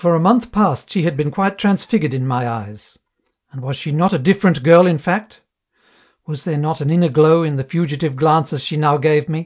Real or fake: real